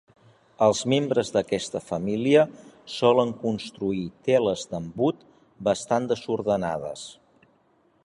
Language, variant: Catalan, Central